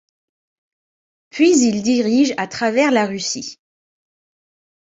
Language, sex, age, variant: French, female, 30-39, Français de métropole